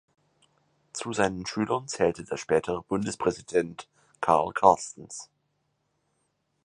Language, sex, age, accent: German, male, 19-29, Deutschland Deutsch